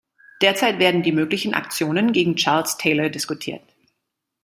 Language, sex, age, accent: German, female, 40-49, Deutschland Deutsch